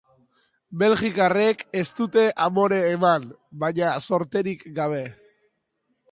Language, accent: Basque, Mendebalekoa (Araba, Bizkaia, Gipuzkoako mendebaleko herri batzuk)